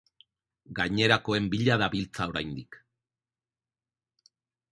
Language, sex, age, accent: Basque, male, 40-49, Erdialdekoa edo Nafarra (Gipuzkoa, Nafarroa)